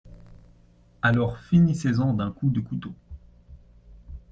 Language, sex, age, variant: French, male, 19-29, Français de métropole